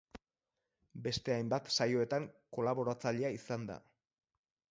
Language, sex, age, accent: Basque, male, 40-49, Erdialdekoa edo Nafarra (Gipuzkoa, Nafarroa)